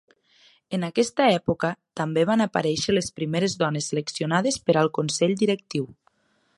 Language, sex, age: Catalan, female, 19-29